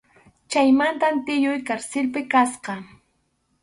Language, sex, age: Arequipa-La Unión Quechua, female, 19-29